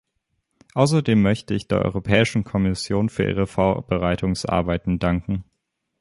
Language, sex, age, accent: German, male, under 19, Deutschland Deutsch